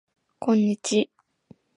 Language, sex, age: Japanese, female, 19-29